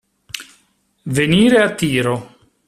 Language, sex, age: Italian, male, 40-49